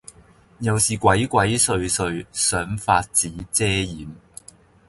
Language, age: Cantonese, 30-39